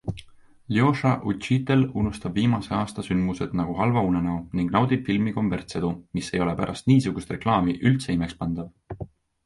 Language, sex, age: Estonian, male, 19-29